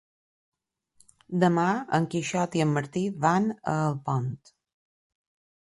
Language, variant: Catalan, Balear